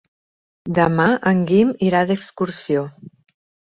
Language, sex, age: Catalan, female, 40-49